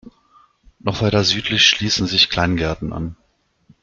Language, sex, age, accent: German, male, 40-49, Deutschland Deutsch